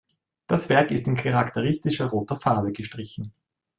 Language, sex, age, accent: German, male, 30-39, Österreichisches Deutsch